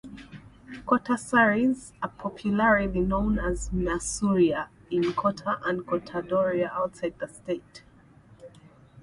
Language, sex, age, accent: English, female, 30-39, England English